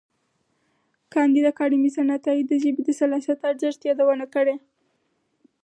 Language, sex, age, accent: Pashto, female, 19-29, معیاري پښتو